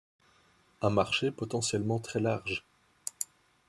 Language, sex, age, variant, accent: French, male, 19-29, Français d'Europe, Français de Belgique